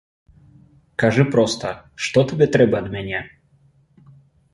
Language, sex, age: Belarusian, male, 30-39